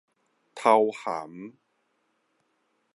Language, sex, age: Min Nan Chinese, male, 30-39